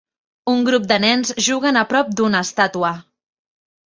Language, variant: Catalan, Central